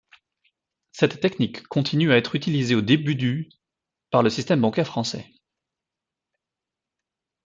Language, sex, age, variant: French, male, 30-39, Français de métropole